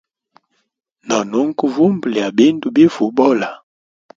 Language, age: Hemba, 19-29